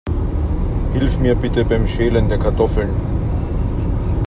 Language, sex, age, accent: German, male, 40-49, Österreichisches Deutsch